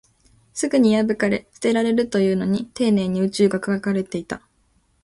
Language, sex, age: Japanese, female, under 19